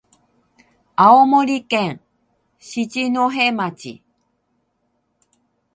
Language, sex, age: Japanese, female, 60-69